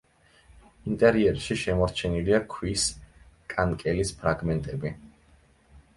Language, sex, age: Georgian, male, 19-29